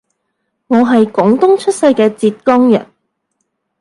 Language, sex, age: Cantonese, female, 30-39